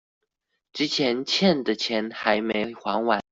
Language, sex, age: Chinese, female, 19-29